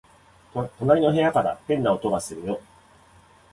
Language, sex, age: Japanese, male, 30-39